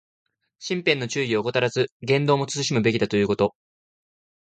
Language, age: Japanese, 19-29